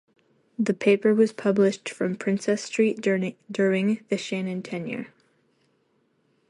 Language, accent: English, United States English